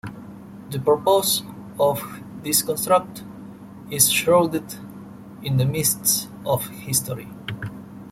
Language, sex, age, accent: English, male, 40-49, United States English